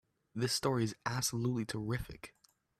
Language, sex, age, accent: English, male, under 19, United States English